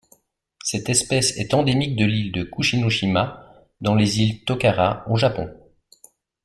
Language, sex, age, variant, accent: French, male, 30-39, Français d'Europe, Français de Suisse